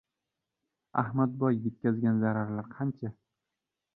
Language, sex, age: Uzbek, male, 19-29